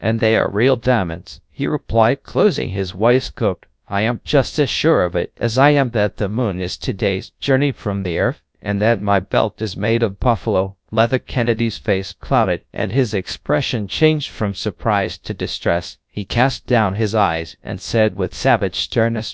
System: TTS, GradTTS